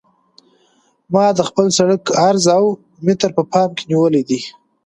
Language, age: Pashto, 19-29